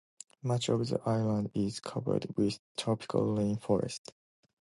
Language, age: English, 19-29